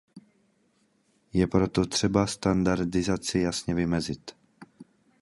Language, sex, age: Czech, male, 30-39